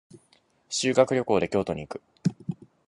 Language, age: Japanese, 19-29